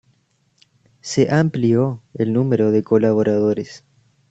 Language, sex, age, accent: Spanish, male, under 19, Rioplatense: Argentina, Uruguay, este de Bolivia, Paraguay